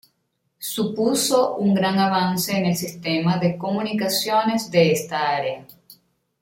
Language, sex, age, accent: Spanish, female, 40-49, Caribe: Cuba, Venezuela, Puerto Rico, República Dominicana, Panamá, Colombia caribeña, México caribeño, Costa del golfo de México